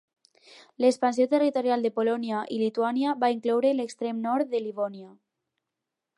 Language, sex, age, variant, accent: Catalan, female, under 19, Alacantí, aprenent (recent, des del castellà)